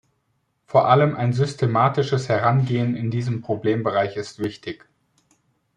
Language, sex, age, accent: German, male, 40-49, Deutschland Deutsch